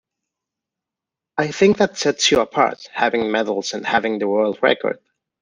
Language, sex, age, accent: English, male, 19-29, United States English